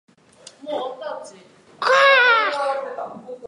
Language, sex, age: Japanese, male, 19-29